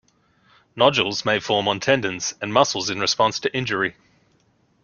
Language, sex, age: English, male, 19-29